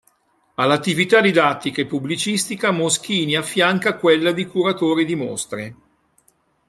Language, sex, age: Italian, male, 60-69